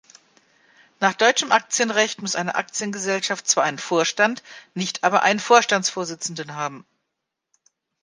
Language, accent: German, Deutschland Deutsch